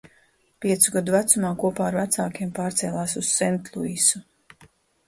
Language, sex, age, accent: Latvian, female, 40-49, bez akcenta